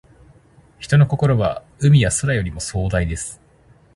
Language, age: Japanese, 30-39